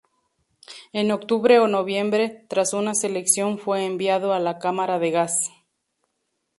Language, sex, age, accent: Spanish, female, 30-39, México